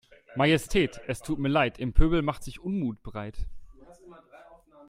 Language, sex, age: German, male, 19-29